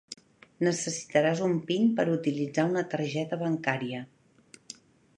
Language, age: Catalan, 50-59